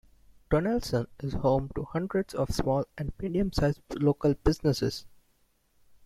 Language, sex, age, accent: English, male, 19-29, India and South Asia (India, Pakistan, Sri Lanka)